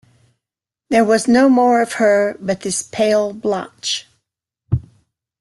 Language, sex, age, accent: English, female, 60-69, United States English